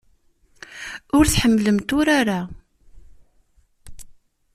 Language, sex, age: Kabyle, female, 30-39